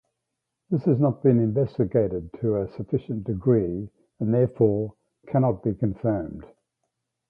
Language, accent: English, Australian English